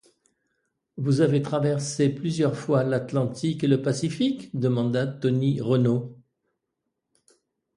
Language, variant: French, Français de métropole